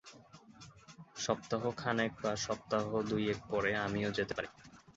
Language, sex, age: Bengali, male, 19-29